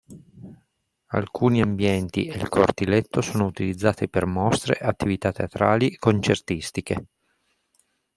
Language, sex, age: Italian, male, 30-39